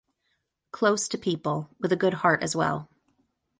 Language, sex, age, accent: English, female, 30-39, United States English